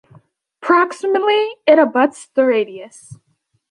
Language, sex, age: English, female, under 19